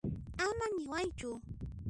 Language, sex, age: Puno Quechua, female, 19-29